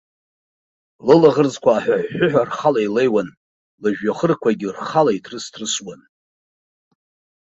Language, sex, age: Abkhazian, male, 50-59